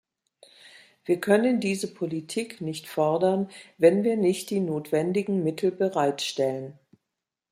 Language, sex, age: German, female, 50-59